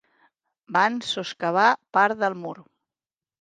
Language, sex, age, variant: Catalan, female, 50-59, Central